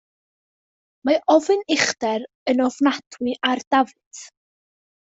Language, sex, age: Welsh, female, under 19